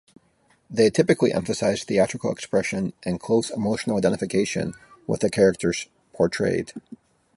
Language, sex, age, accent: English, male, 40-49, United States English